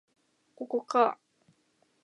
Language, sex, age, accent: Japanese, female, 19-29, 標準語